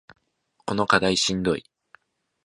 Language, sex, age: Japanese, male, 19-29